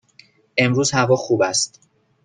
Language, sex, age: Persian, male, 19-29